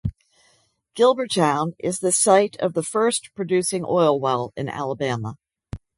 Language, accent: English, United States English